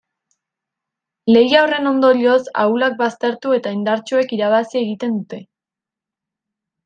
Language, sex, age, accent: Basque, female, under 19, Erdialdekoa edo Nafarra (Gipuzkoa, Nafarroa)